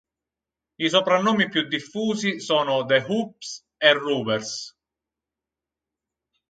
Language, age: Italian, 19-29